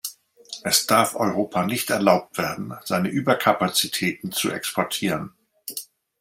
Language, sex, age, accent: German, male, 60-69, Deutschland Deutsch